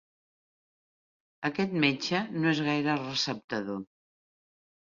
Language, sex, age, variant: Catalan, female, 60-69, Central